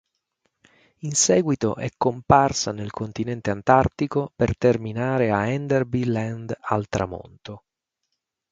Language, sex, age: Italian, male, 40-49